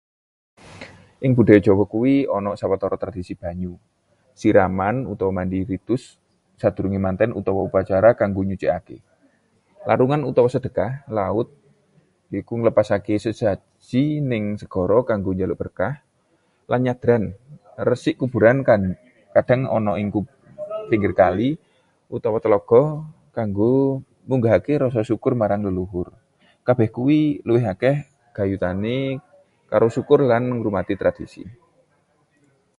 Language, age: Javanese, 30-39